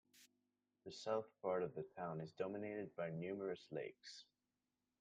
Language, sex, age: English, male, under 19